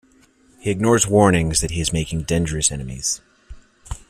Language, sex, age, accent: English, male, 30-39, United States English